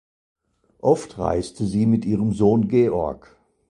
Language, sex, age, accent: German, male, 60-69, Deutschland Deutsch